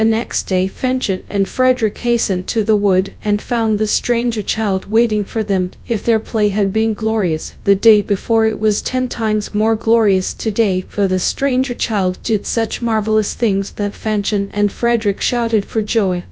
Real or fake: fake